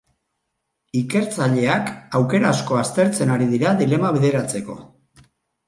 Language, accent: Basque, Erdialdekoa edo Nafarra (Gipuzkoa, Nafarroa)